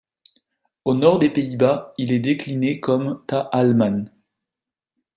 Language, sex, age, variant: French, male, 30-39, Français de métropole